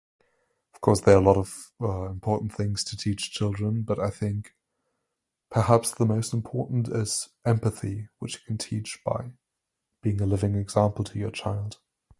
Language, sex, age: English, male, 19-29